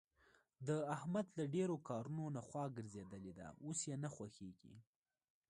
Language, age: Pashto, 19-29